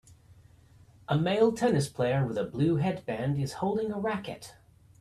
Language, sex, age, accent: English, male, 30-39, United States English